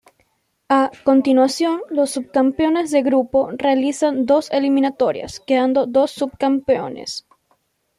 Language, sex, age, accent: Spanish, female, under 19, Andino-Pacífico: Colombia, Perú, Ecuador, oeste de Bolivia y Venezuela andina